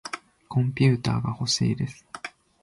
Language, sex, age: Japanese, male, 19-29